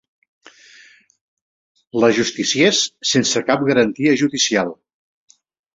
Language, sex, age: Catalan, male, 70-79